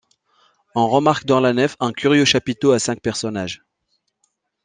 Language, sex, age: French, male, 30-39